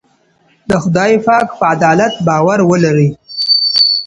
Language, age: Pashto, 19-29